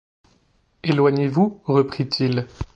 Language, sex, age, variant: French, male, 30-39, Français de métropole